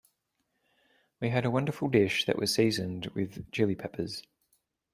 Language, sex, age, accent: English, male, 40-49, Australian English